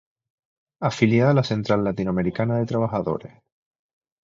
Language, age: Spanish, 19-29